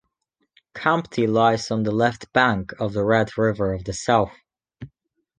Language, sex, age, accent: English, male, 19-29, Welsh English